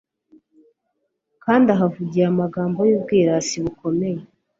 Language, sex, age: Kinyarwanda, female, 19-29